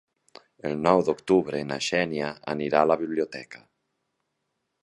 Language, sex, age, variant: Catalan, male, 40-49, Nord-Occidental